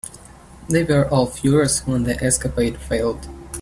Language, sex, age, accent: English, male, under 19, United States English